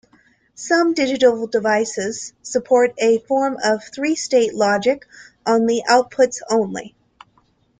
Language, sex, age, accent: English, female, 19-29, United States English